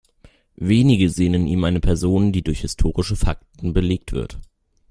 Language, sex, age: German, male, under 19